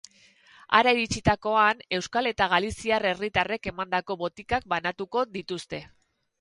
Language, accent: Basque, Erdialdekoa edo Nafarra (Gipuzkoa, Nafarroa)